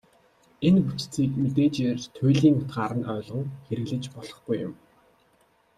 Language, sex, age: Mongolian, male, 19-29